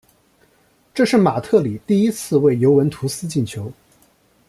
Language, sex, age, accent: Chinese, male, 19-29, 出生地：江苏省